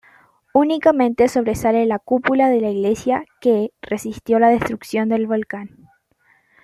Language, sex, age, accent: Spanish, female, under 19, Chileno: Chile, Cuyo